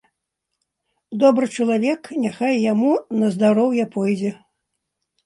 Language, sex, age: Belarusian, female, 70-79